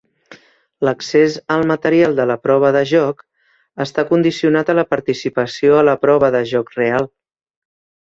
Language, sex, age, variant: Catalan, female, 50-59, Central